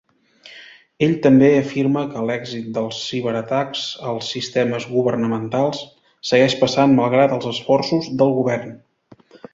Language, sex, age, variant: Catalan, male, 30-39, Central